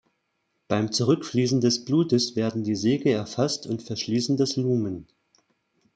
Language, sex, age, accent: German, male, 40-49, Deutschland Deutsch